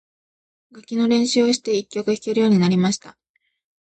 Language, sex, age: Japanese, female, 19-29